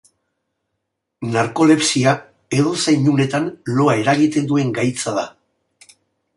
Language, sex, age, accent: Basque, male, 60-69, Mendebalekoa (Araba, Bizkaia, Gipuzkoako mendebaleko herri batzuk)